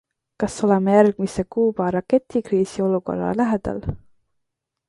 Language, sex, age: Estonian, female, 19-29